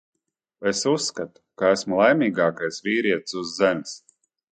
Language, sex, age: Latvian, male, 40-49